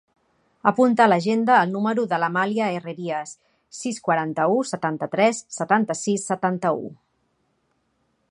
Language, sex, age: Catalan, female, 40-49